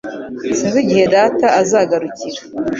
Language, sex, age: Kinyarwanda, female, 50-59